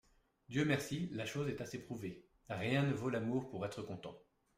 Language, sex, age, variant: French, male, 30-39, Français de métropole